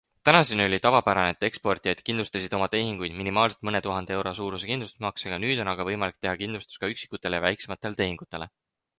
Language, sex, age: Estonian, male, 19-29